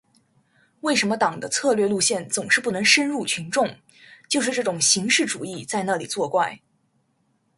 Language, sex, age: Chinese, female, 19-29